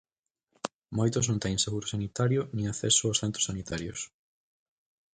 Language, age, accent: Galician, under 19, Atlántico (seseo e gheada)